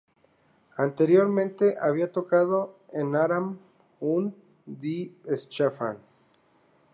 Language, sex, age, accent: Spanish, male, 30-39, México